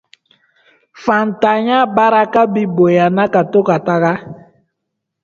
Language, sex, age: Dyula, male, 19-29